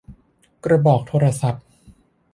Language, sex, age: Thai, male, 19-29